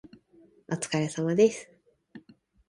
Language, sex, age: Japanese, female, 19-29